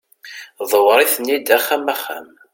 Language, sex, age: Kabyle, male, 30-39